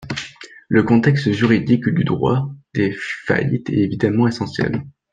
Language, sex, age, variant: French, male, 19-29, Français de métropole